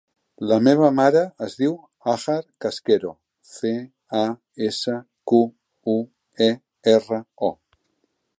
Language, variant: Catalan, Central